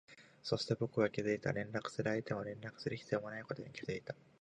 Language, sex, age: Japanese, male, 19-29